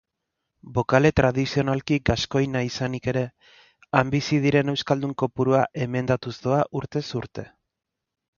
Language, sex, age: Basque, male, 30-39